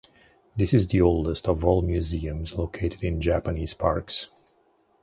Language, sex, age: English, male, 40-49